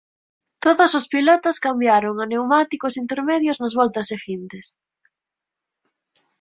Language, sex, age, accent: Galician, female, 19-29, Atlántico (seseo e gheada)